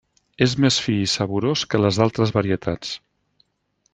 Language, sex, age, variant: Catalan, male, 60-69, Central